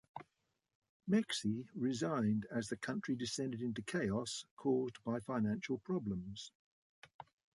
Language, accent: English, England English